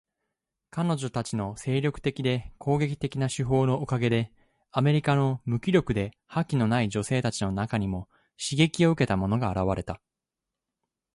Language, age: Japanese, 19-29